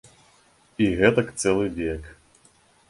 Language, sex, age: Belarusian, male, 30-39